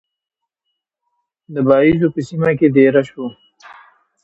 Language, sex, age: Pashto, male, 30-39